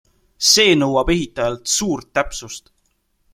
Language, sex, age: Estonian, male, 19-29